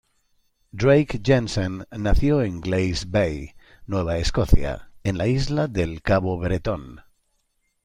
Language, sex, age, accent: Spanish, male, 50-59, España: Centro-Sur peninsular (Madrid, Toledo, Castilla-La Mancha)